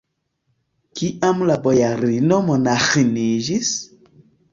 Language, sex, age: Esperanto, male, 19-29